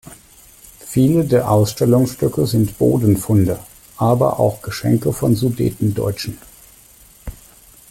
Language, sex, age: German, male, 40-49